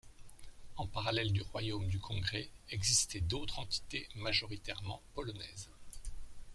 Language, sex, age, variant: French, male, 50-59, Français de métropole